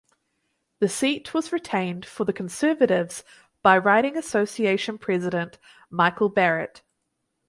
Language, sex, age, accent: English, female, 19-29, New Zealand English